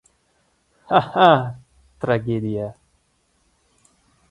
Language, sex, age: Uzbek, male, 19-29